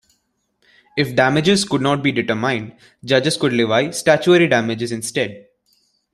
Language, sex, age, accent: English, male, under 19, India and South Asia (India, Pakistan, Sri Lanka)